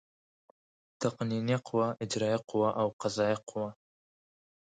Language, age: Pashto, 19-29